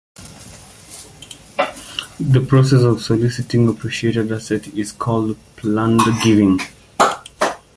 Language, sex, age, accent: English, male, 19-29, Southern African (South Africa, Zimbabwe, Namibia)